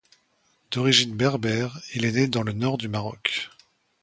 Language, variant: French, Français de métropole